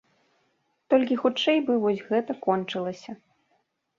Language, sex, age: Belarusian, female, 30-39